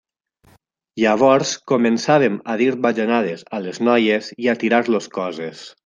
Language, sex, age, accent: Catalan, male, 19-29, valencià